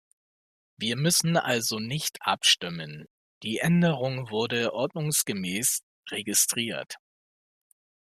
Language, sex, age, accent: German, male, 30-39, Deutschland Deutsch